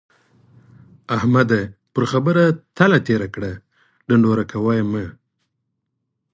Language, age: Pashto, 30-39